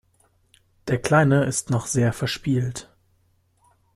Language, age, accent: German, 19-29, Deutschland Deutsch